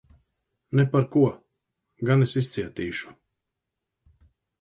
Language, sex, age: Latvian, male, 50-59